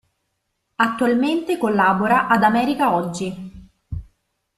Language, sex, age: Italian, female, 30-39